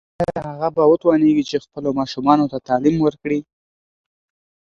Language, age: Pashto, 19-29